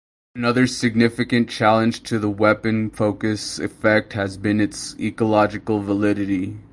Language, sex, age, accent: English, male, 19-29, United States English